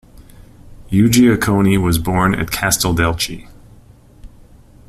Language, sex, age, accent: English, male, 30-39, Canadian English